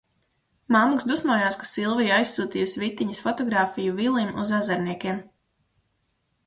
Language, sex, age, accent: Latvian, female, 19-29, Vidus dialekts